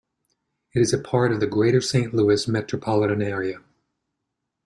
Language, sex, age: English, male, 60-69